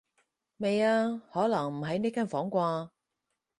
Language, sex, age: Cantonese, female, 30-39